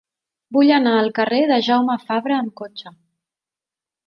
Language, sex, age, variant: Catalan, female, 30-39, Central